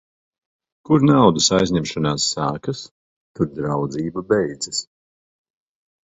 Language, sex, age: Latvian, male, 30-39